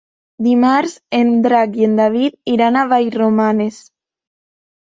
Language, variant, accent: Catalan, Septentrional, septentrional